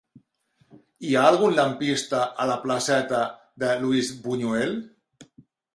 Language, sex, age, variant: Catalan, male, 50-59, Central